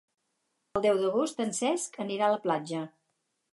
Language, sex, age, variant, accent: Catalan, female, 60-69, Central, Català central